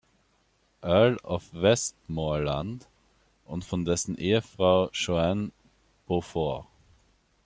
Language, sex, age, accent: German, male, 19-29, Österreichisches Deutsch